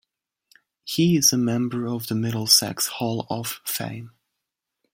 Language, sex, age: English, male, under 19